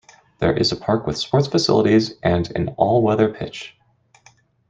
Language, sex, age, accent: English, male, 30-39, United States English